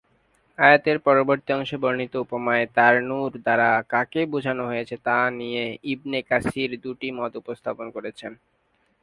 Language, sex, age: Bengali, male, 19-29